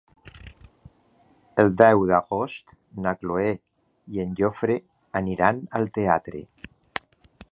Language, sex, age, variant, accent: Catalan, male, 50-59, Valencià central, valencià